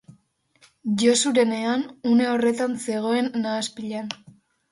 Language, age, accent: Basque, under 19, Mendebalekoa (Araba, Bizkaia, Gipuzkoako mendebaleko herri batzuk)